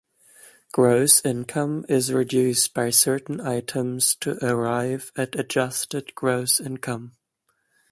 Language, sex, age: English, male, 19-29